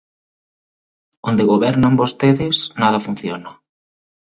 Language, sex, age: Galician, male, 30-39